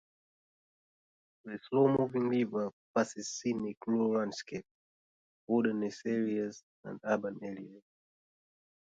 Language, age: English, 19-29